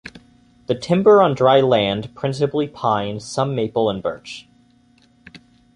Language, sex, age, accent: English, male, 19-29, United States English